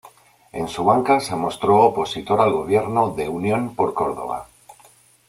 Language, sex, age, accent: Spanish, male, 40-49, España: Norte peninsular (Asturias, Castilla y León, Cantabria, País Vasco, Navarra, Aragón, La Rioja, Guadalajara, Cuenca)